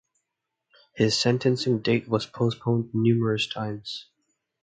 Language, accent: English, Canadian English; India and South Asia (India, Pakistan, Sri Lanka)